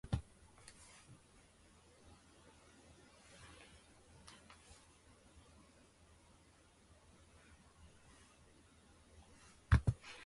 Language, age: Japanese, 19-29